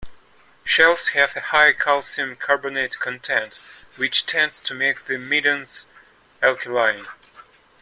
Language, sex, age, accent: English, male, 40-49, England English